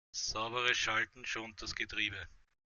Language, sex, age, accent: German, male, 30-39, Österreichisches Deutsch